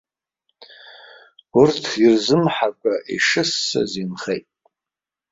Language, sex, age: Abkhazian, male, 60-69